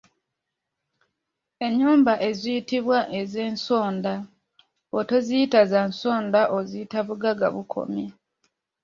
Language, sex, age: Ganda, female, 19-29